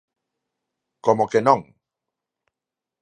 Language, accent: Galician, Normativo (estándar)